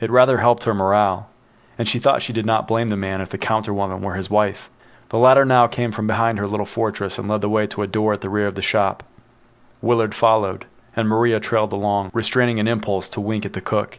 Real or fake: real